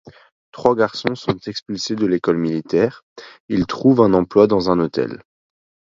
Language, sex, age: French, male, 19-29